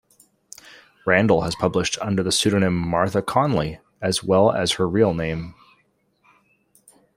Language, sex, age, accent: English, male, 30-39, United States English